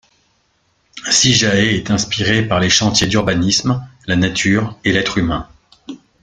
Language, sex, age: French, male, 40-49